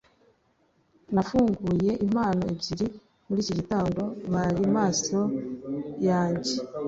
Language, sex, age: Kinyarwanda, female, 19-29